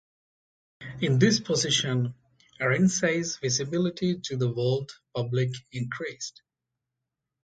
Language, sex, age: English, male, 30-39